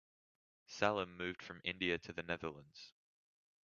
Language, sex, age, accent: English, male, under 19, Australian English